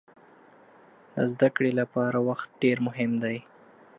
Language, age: Pashto, 19-29